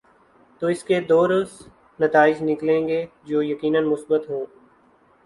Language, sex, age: Urdu, male, 19-29